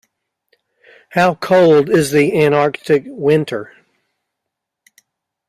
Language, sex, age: English, male, 50-59